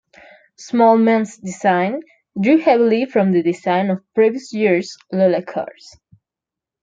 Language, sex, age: English, female, 19-29